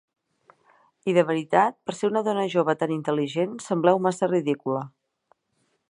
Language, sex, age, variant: Catalan, female, 40-49, Nord-Occidental